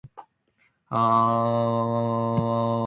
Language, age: Japanese, 19-29